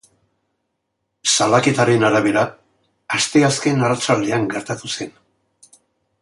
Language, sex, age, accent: Basque, male, 60-69, Mendebalekoa (Araba, Bizkaia, Gipuzkoako mendebaleko herri batzuk)